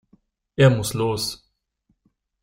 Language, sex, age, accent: German, male, 19-29, Deutschland Deutsch